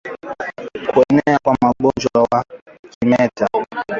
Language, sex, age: Swahili, male, 19-29